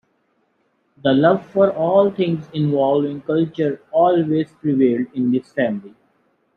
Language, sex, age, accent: English, male, 30-39, England English